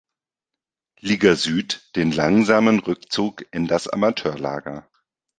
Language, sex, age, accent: German, male, 30-39, Deutschland Deutsch